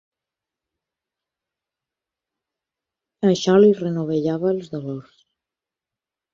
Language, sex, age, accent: Catalan, female, 30-39, valencià